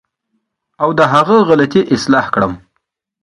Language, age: Pashto, 19-29